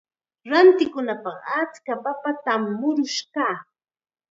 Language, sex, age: Chiquián Ancash Quechua, female, 30-39